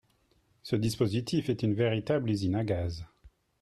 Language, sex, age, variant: French, male, 40-49, Français de métropole